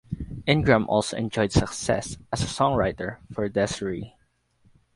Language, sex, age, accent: English, male, 19-29, Filipino